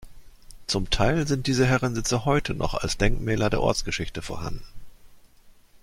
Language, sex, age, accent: German, male, 50-59, Deutschland Deutsch